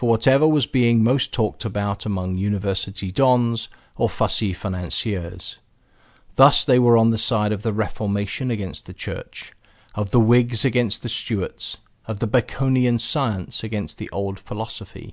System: none